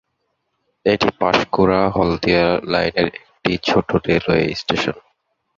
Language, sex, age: Bengali, male, 19-29